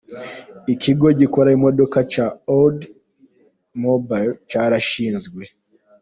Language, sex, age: Kinyarwanda, male, 19-29